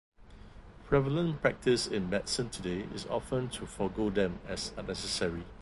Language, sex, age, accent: English, male, 50-59, Singaporean English